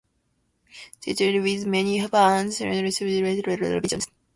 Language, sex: English, female